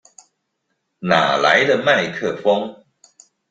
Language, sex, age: Chinese, male, 40-49